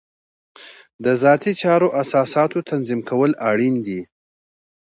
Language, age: Pashto, 40-49